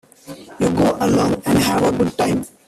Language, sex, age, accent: English, male, 19-29, India and South Asia (India, Pakistan, Sri Lanka)